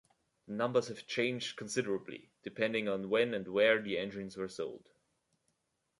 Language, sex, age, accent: English, male, 19-29, United States English